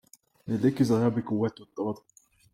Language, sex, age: Estonian, male, 19-29